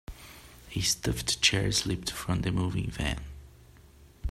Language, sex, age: English, male, 19-29